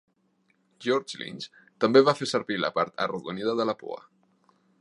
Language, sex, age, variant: Catalan, male, 19-29, Central